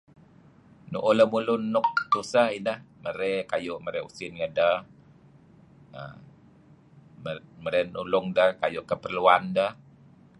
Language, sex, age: Kelabit, male, 50-59